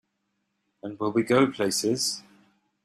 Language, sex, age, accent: English, male, 19-29, England English